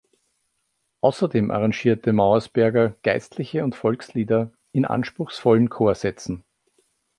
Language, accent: German, Österreichisches Deutsch